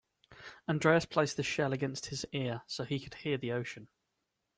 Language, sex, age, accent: English, male, 30-39, England English